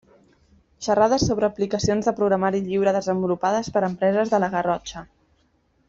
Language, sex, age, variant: Catalan, female, 19-29, Central